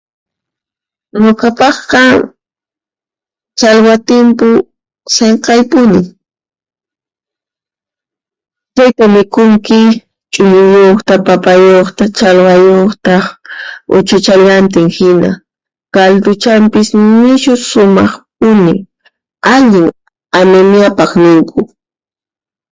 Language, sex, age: Puno Quechua, female, 19-29